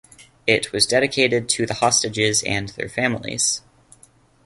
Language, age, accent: English, 19-29, Canadian English